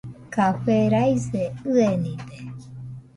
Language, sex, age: Nüpode Huitoto, female, 40-49